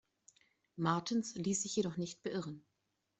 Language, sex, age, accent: German, female, 30-39, Deutschland Deutsch